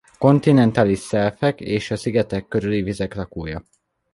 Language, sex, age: Hungarian, male, under 19